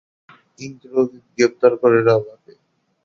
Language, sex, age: Bengali, male, 19-29